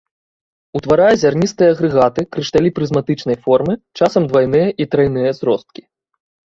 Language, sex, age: Belarusian, male, 30-39